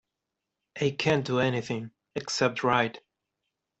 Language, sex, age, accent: English, male, 19-29, United States English